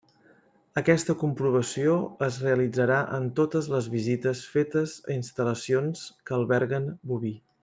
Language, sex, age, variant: Catalan, male, 30-39, Central